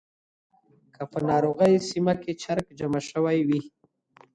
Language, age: Pashto, 19-29